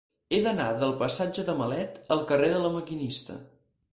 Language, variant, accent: Catalan, Central, central